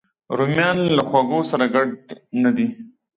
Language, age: Pashto, 19-29